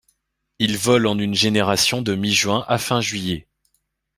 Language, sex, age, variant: French, male, 19-29, Français de métropole